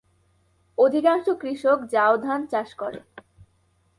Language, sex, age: Bengali, female, under 19